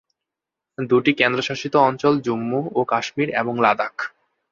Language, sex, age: Bengali, male, 19-29